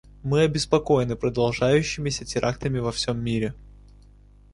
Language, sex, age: Russian, male, 19-29